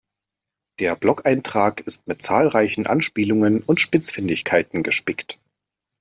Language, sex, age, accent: German, male, 30-39, Deutschland Deutsch